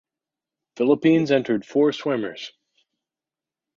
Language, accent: English, United States English